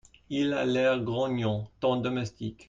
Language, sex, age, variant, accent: French, male, 30-39, Français d'Amérique du Nord, Français des États-Unis